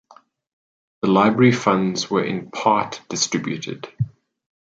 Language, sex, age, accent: English, male, 19-29, Southern African (South Africa, Zimbabwe, Namibia)